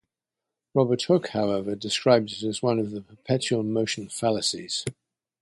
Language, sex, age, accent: English, male, 70-79, England English